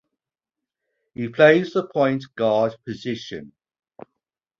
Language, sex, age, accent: English, male, 40-49, England English